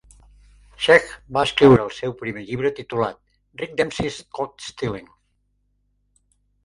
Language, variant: Catalan, Central